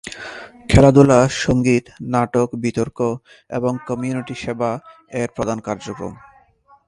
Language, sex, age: Bengali, male, 30-39